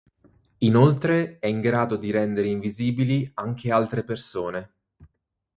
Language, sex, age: Italian, male, 30-39